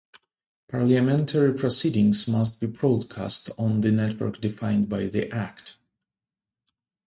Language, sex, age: English, male, 30-39